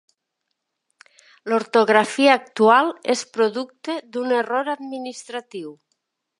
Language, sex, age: Catalan, male, 50-59